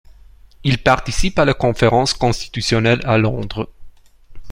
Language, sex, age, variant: French, male, 30-39, Français d'Europe